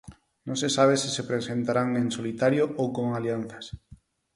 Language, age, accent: Galician, 30-39, Neofalante